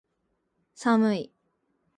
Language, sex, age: Japanese, female, 19-29